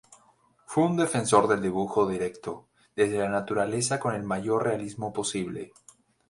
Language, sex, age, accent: Spanish, male, 19-29, México